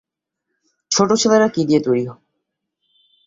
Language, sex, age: Bengali, male, under 19